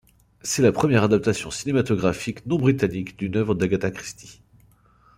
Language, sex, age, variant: French, male, 30-39, Français de métropole